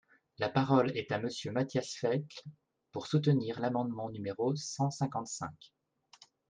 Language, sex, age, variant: French, male, 40-49, Français de métropole